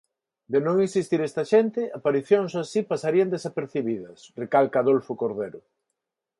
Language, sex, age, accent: Galician, male, 50-59, Neofalante